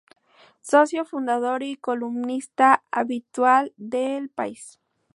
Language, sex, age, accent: Spanish, female, under 19, México